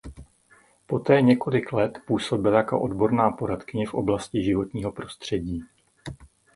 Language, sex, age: Czech, male, 50-59